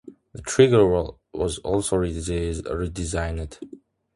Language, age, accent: English, 19-29, United States English